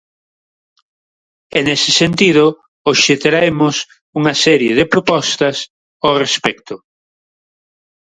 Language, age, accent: Galician, 40-49, Neofalante